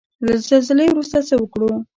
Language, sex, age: Pashto, female, under 19